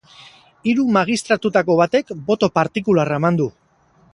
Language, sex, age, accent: Basque, male, 30-39, Mendebalekoa (Araba, Bizkaia, Gipuzkoako mendebaleko herri batzuk)